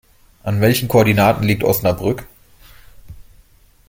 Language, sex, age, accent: German, male, 30-39, Deutschland Deutsch